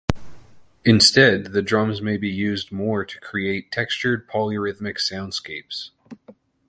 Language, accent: English, Canadian English